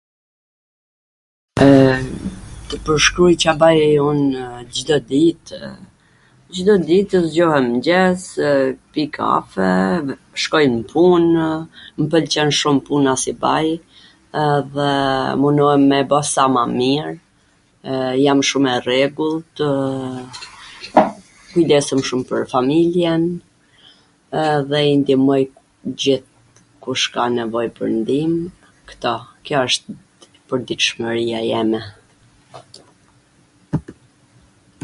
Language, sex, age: Gheg Albanian, female, 40-49